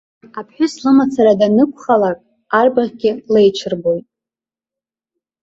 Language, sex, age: Abkhazian, female, under 19